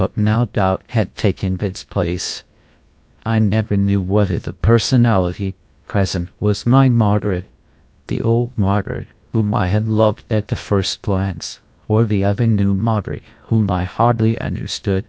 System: TTS, GlowTTS